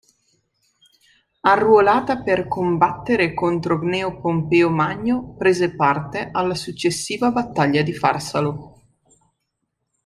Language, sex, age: Italian, female, 19-29